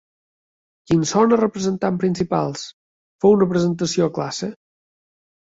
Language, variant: Catalan, Balear